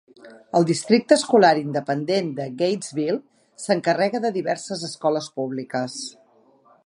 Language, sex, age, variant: Catalan, female, 50-59, Central